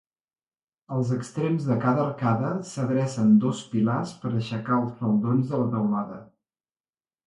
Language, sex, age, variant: Catalan, male, 50-59, Central